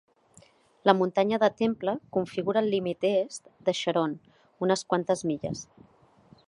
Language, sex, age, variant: Catalan, female, 40-49, Central